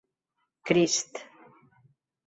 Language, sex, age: Catalan, female, 50-59